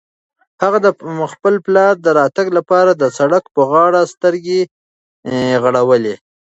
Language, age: Pashto, 19-29